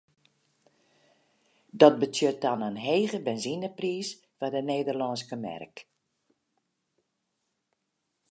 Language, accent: Western Frisian, Klaaifrysk